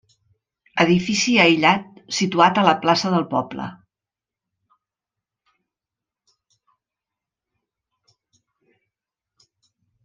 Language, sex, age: Catalan, female, 60-69